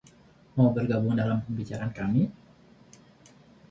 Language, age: Indonesian, 19-29